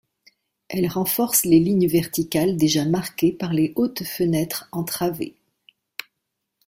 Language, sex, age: French, female, 60-69